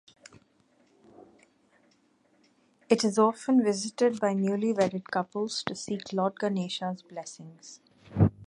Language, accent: English, India and South Asia (India, Pakistan, Sri Lanka)